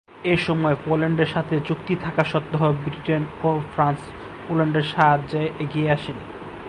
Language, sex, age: Bengali, male, 19-29